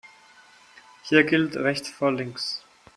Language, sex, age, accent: German, male, 19-29, Deutschland Deutsch; Schweizerdeutsch